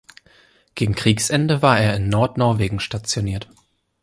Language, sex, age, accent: German, male, 19-29, Deutschland Deutsch